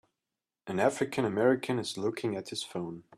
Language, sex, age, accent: English, male, 19-29, United States English